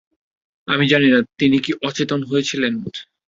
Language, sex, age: Bengali, male, 19-29